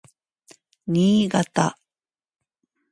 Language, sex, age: Japanese, female, 40-49